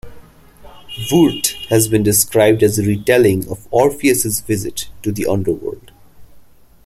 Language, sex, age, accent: English, male, 19-29, India and South Asia (India, Pakistan, Sri Lanka)